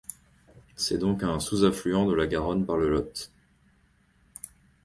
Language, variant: French, Français de métropole